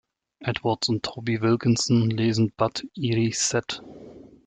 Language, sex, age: German, male, 30-39